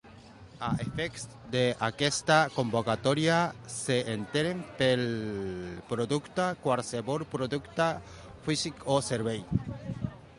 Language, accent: Catalan, aprenent (recent, des d'altres llengües)